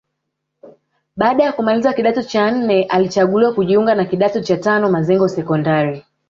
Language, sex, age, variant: Swahili, female, 19-29, Kiswahili Sanifu (EA)